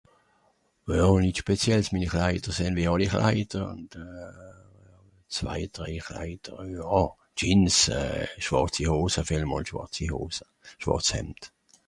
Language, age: Swiss German, 60-69